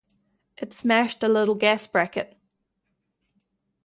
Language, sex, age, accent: English, female, 19-29, New Zealand English